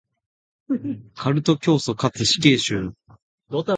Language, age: Japanese, 19-29